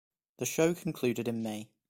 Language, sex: English, male